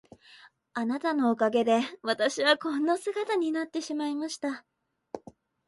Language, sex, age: Japanese, female, 19-29